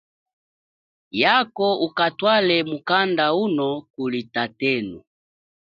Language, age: Chokwe, 30-39